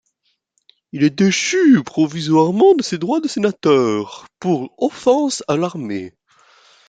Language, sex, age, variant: French, male, under 19, Français de métropole